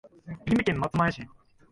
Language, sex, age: Japanese, male, 19-29